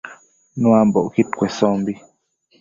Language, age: Matsés, 19-29